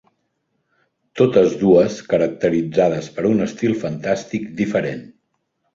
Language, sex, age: Catalan, male, 50-59